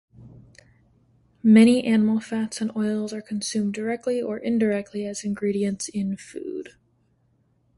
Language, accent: English, United States English